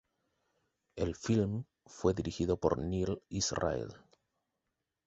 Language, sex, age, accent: Spanish, male, 19-29, Chileno: Chile, Cuyo